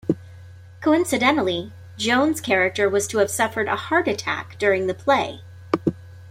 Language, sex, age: English, female, 40-49